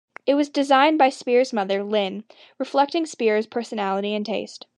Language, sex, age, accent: English, female, under 19, United States English